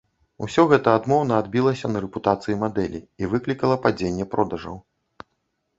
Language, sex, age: Belarusian, male, 40-49